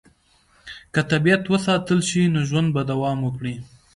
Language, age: Pashto, 19-29